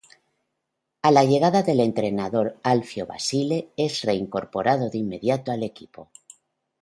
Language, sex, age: Spanish, female, 60-69